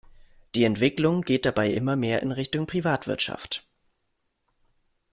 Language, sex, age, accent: German, male, 19-29, Deutschland Deutsch